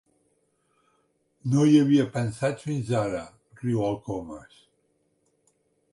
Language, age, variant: Catalan, 60-69, Central